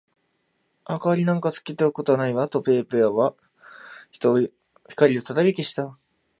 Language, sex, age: Japanese, male, 19-29